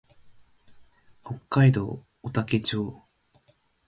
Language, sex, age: Japanese, male, 19-29